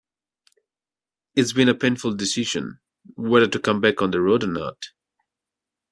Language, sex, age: English, male, 19-29